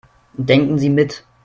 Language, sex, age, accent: German, male, under 19, Deutschland Deutsch